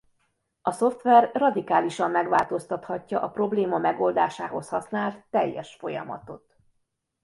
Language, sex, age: Hungarian, female, 50-59